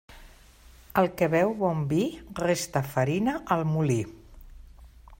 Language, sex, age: Catalan, female, 60-69